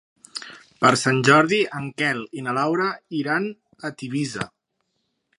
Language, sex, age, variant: Catalan, male, 30-39, Central